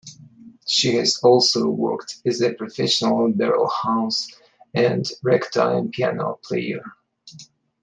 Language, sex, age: English, male, 40-49